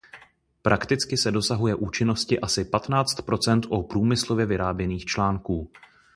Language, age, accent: Czech, 19-29, pražský